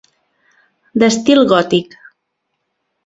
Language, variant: Catalan, Central